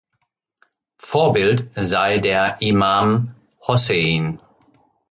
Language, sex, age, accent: German, male, 50-59, Deutschland Deutsch